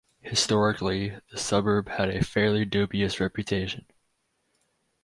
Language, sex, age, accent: English, male, 19-29, United States English